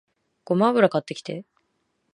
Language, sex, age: Japanese, female, 19-29